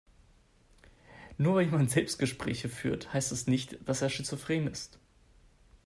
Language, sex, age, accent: German, male, 19-29, Deutschland Deutsch